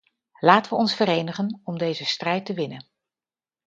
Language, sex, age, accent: Dutch, female, 50-59, Nederlands Nederlands